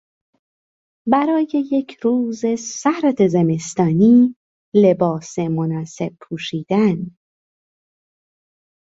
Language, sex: Persian, female